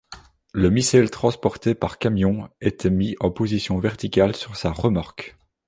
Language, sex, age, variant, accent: French, male, 30-39, Français d'Europe, Français de Belgique